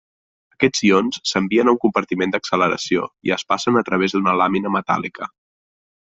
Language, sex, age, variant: Catalan, male, 30-39, Central